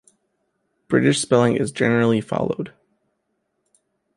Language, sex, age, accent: English, male, 19-29, United States English